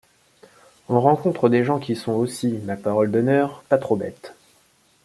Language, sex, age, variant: French, male, 30-39, Français de métropole